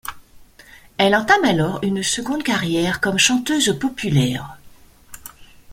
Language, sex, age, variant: French, female, 40-49, Français de métropole